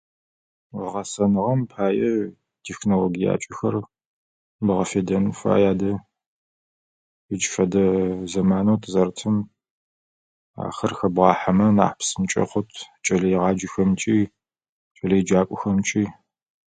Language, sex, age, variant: Adyghe, male, 30-39, Адыгабзэ (Кирил, пстэумэ зэдыряе)